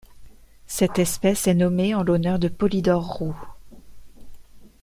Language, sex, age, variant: French, female, 40-49, Français de métropole